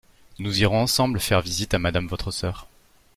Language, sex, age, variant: French, male, 19-29, Français de métropole